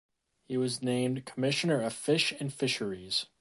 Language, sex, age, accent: English, male, 30-39, United States English